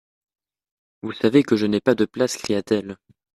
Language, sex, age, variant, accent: French, male, 19-29, Français d'Europe, Français de Suisse